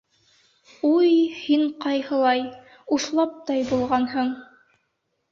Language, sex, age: Bashkir, female, 19-29